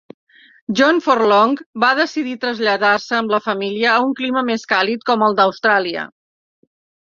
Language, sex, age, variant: Catalan, female, 60-69, Central